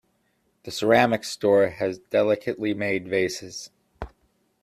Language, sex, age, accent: English, male, 30-39, United States English